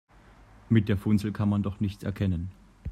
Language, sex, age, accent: German, male, 30-39, Deutschland Deutsch